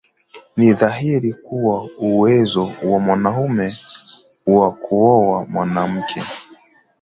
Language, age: Swahili, 19-29